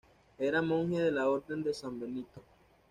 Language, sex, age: Spanish, male, 19-29